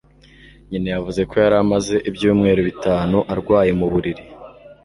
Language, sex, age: Kinyarwanda, male, 19-29